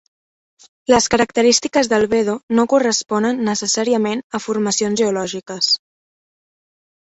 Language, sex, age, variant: Catalan, female, 19-29, Central